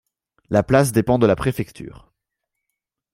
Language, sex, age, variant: French, male, under 19, Français de métropole